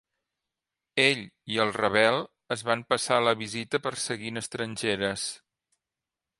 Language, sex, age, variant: Catalan, male, 40-49, Central